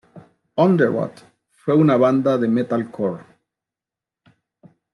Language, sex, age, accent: Spanish, male, 50-59, México